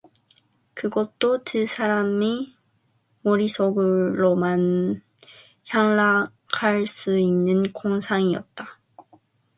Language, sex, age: Korean, female, 19-29